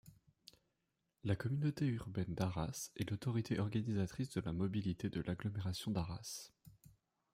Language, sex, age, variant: French, male, 19-29, Français de métropole